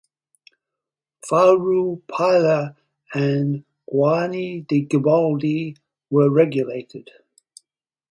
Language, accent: English, Australian English